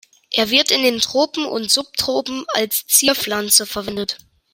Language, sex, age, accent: German, male, under 19, Deutschland Deutsch